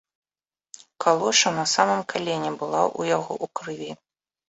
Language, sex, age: Belarusian, female, 30-39